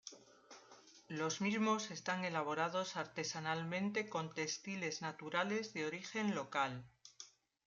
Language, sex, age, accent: Spanish, female, 50-59, España: Norte peninsular (Asturias, Castilla y León, Cantabria, País Vasco, Navarra, Aragón, La Rioja, Guadalajara, Cuenca)